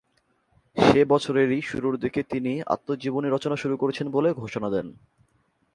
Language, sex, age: Bengali, male, 19-29